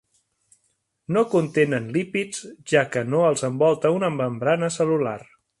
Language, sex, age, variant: Catalan, male, 40-49, Central